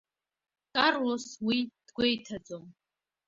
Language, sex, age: Abkhazian, female, under 19